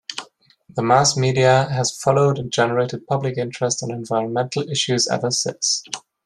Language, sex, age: English, male, 19-29